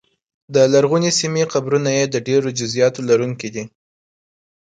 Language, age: Pashto, 19-29